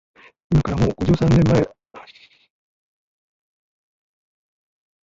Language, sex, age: Japanese, male, 60-69